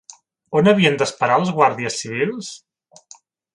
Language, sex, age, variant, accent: Catalan, male, 30-39, Central, central